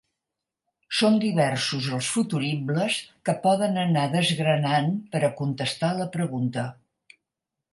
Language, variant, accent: Catalan, Central, central